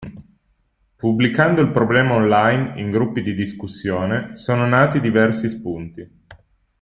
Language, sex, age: Italian, male, 30-39